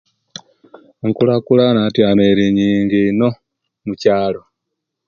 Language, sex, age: Kenyi, male, 40-49